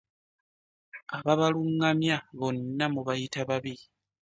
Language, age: Ganda, 19-29